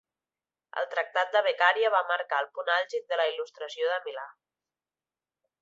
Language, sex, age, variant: Catalan, female, 30-39, Central